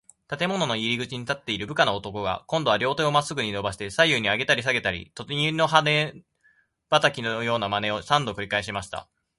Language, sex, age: Japanese, male, 19-29